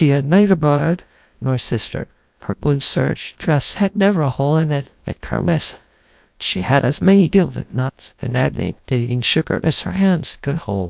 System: TTS, GlowTTS